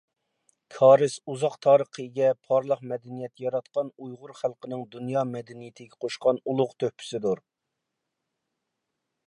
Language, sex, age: Uyghur, male, 40-49